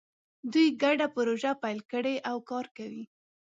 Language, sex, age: Pashto, female, 19-29